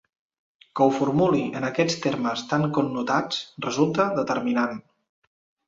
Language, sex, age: Catalan, male, 40-49